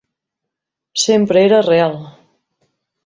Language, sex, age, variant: Catalan, female, 40-49, Central